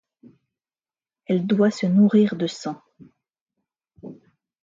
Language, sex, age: French, female, 50-59